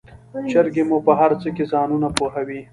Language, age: Pashto, 19-29